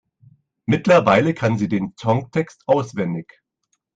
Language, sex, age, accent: German, male, 30-39, Deutschland Deutsch